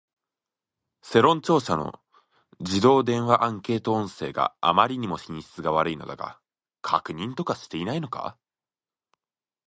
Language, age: Japanese, 19-29